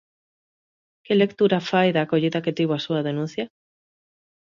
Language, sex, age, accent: Galician, female, 40-49, Normativo (estándar)